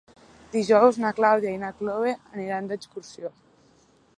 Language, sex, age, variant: Catalan, female, 19-29, Central